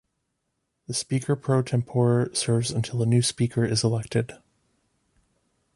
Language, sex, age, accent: English, male, 30-39, United States English